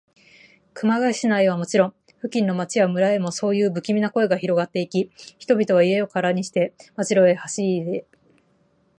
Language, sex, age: Japanese, female, 30-39